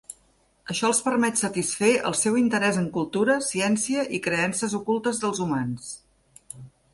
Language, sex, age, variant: Catalan, female, 50-59, Central